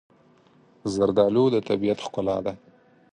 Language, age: Pashto, 19-29